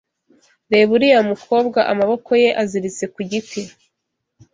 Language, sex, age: Kinyarwanda, female, 19-29